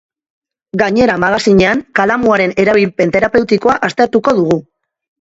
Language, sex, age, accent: Basque, female, 40-49, Mendebalekoa (Araba, Bizkaia, Gipuzkoako mendebaleko herri batzuk)